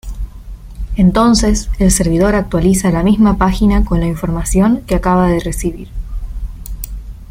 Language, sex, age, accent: Spanish, female, 19-29, Rioplatense: Argentina, Uruguay, este de Bolivia, Paraguay